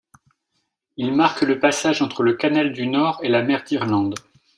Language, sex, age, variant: French, male, 40-49, Français de métropole